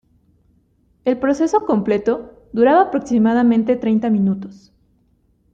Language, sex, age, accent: Spanish, female, 19-29, México